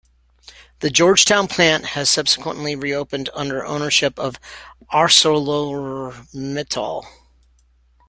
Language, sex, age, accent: English, male, 40-49, United States English